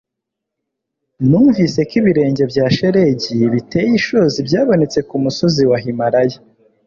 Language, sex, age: Kinyarwanda, male, 19-29